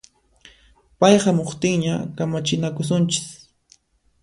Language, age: Puno Quechua, 19-29